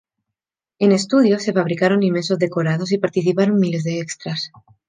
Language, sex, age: Spanish, female, 19-29